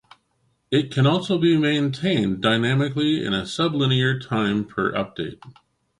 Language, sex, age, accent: English, male, 50-59, Canadian English